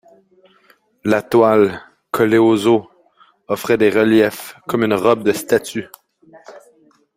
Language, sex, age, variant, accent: French, male, 30-39, Français d'Amérique du Nord, Français du Canada